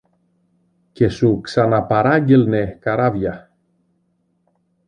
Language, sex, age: Greek, male, 40-49